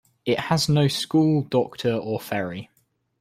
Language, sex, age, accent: English, male, 19-29, England English